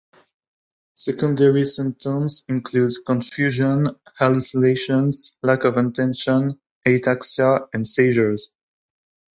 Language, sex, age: English, male, under 19